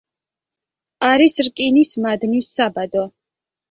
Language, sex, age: Georgian, female, 19-29